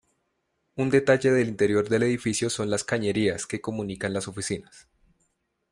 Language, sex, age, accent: Spanish, male, 30-39, Andino-Pacífico: Colombia, Perú, Ecuador, oeste de Bolivia y Venezuela andina